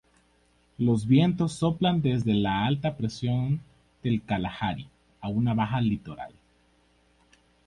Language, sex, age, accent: Spanish, male, 19-29, América central